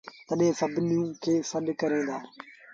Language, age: Sindhi Bhil, under 19